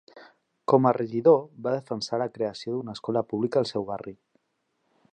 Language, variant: Catalan, Central